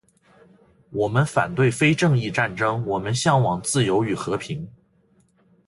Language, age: Chinese, 19-29